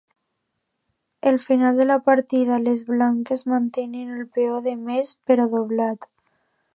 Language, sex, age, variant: Catalan, female, under 19, Alacantí